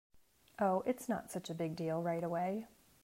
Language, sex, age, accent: English, female, 40-49, United States English